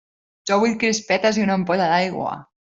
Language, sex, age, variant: Catalan, female, 30-39, Central